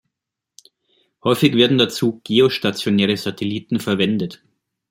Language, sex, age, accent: German, male, 30-39, Deutschland Deutsch